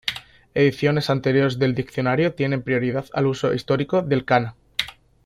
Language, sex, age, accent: Spanish, male, 19-29, España: Sur peninsular (Andalucia, Extremadura, Murcia)